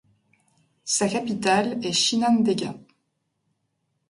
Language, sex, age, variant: French, female, 30-39, Français de métropole